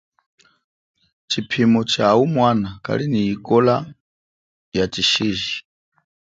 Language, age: Chokwe, 19-29